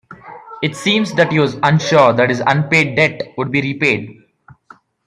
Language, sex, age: English, male, under 19